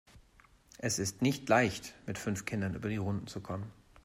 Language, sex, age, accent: German, male, 40-49, Deutschland Deutsch